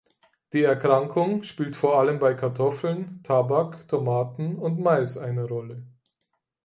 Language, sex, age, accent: German, male, 30-39, Deutschland Deutsch